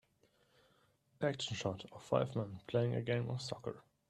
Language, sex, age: English, male, 19-29